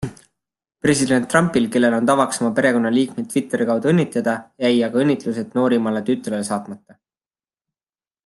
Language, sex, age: Estonian, male, 19-29